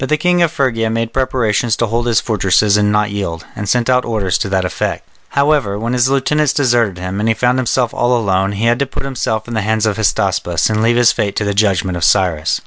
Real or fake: real